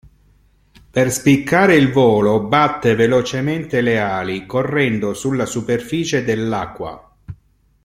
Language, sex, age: Italian, male, 50-59